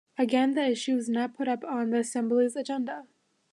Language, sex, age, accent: English, female, under 19, United States English